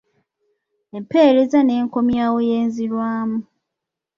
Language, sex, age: Ganda, female, 30-39